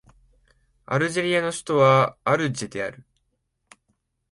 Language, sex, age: Japanese, male, 19-29